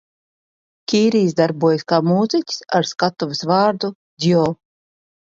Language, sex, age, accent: Latvian, female, 40-49, Riga